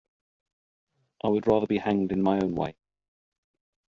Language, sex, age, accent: English, male, 50-59, England English